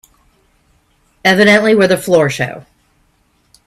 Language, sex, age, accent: English, female, 50-59, United States English